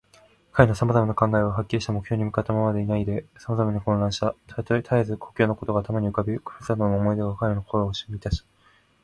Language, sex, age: Japanese, male, 19-29